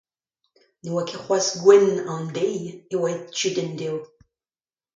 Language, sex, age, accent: Breton, female, 50-59, Kerneveg